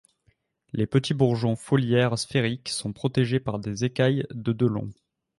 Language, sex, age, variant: French, male, 19-29, Français de métropole